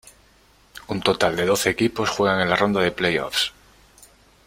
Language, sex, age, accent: Spanish, male, 30-39, España: Norte peninsular (Asturias, Castilla y León, Cantabria, País Vasco, Navarra, Aragón, La Rioja, Guadalajara, Cuenca)